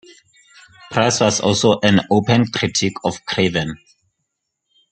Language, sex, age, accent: English, male, 19-29, Southern African (South Africa, Zimbabwe, Namibia)